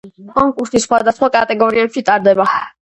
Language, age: Georgian, 30-39